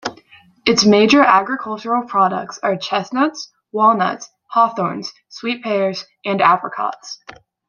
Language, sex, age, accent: English, female, 19-29, United States English